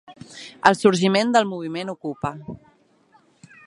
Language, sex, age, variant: Catalan, female, 40-49, Central